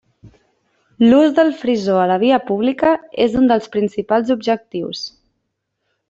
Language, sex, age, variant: Catalan, female, 19-29, Central